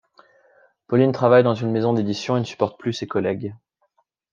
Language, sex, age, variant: French, male, 19-29, Français de métropole